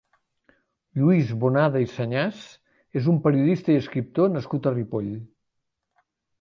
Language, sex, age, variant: Catalan, male, 70-79, Central